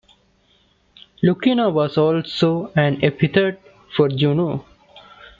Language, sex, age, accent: English, male, 19-29, India and South Asia (India, Pakistan, Sri Lanka)